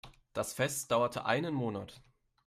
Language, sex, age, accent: German, male, 19-29, Deutschland Deutsch